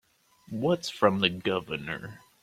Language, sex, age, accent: English, male, 30-39, United States English